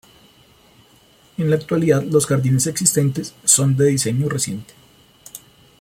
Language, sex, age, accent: Spanish, male, 30-39, Andino-Pacífico: Colombia, Perú, Ecuador, oeste de Bolivia y Venezuela andina